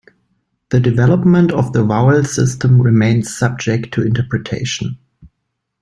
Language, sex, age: English, male, 19-29